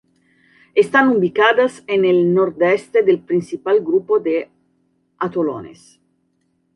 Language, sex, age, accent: Spanish, female, 40-49, Caribe: Cuba, Venezuela, Puerto Rico, República Dominicana, Panamá, Colombia caribeña, México caribeño, Costa del golfo de México